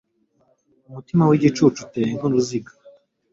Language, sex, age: Kinyarwanda, male, 19-29